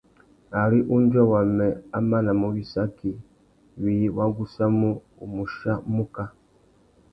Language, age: Tuki, 40-49